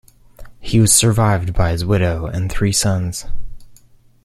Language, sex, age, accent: English, male, 19-29, United States English